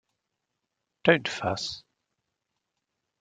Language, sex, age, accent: English, male, 40-49, England English